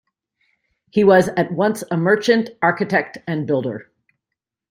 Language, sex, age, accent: English, female, 30-39, United States English